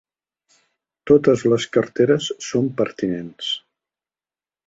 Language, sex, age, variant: Catalan, male, 60-69, Central